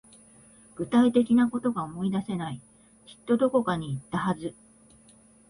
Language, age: Japanese, 40-49